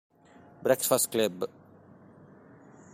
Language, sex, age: Italian, male, 40-49